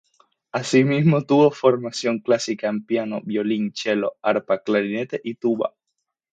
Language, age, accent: Spanish, 19-29, España: Islas Canarias